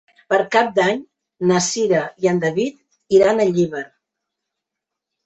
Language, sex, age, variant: Catalan, female, 50-59, Central